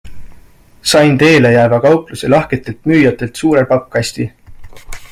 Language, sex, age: Estonian, male, 19-29